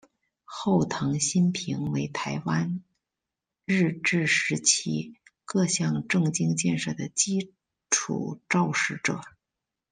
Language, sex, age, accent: Chinese, female, 30-39, 出生地：河北省